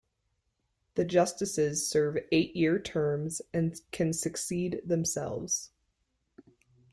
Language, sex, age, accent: English, female, 30-39, United States English